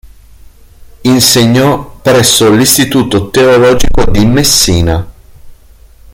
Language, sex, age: Italian, male, 30-39